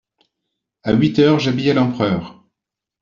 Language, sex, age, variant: French, male, 40-49, Français de métropole